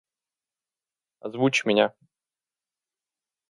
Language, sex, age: Russian, male, 19-29